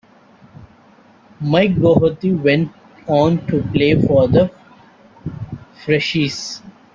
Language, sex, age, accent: English, male, 19-29, United States English